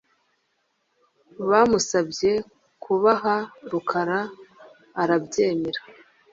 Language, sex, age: Kinyarwanda, female, 19-29